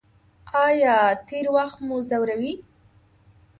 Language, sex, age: Pashto, female, under 19